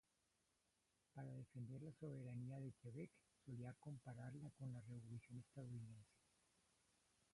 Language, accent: Spanish, Andino-Pacífico: Colombia, Perú, Ecuador, oeste de Bolivia y Venezuela andina